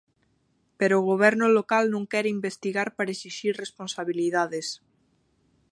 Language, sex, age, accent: Galician, female, 19-29, Atlántico (seseo e gheada); Normativo (estándar)